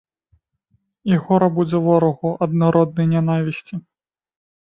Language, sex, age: Belarusian, male, 30-39